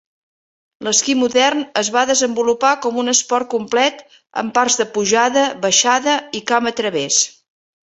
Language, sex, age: Catalan, female, 60-69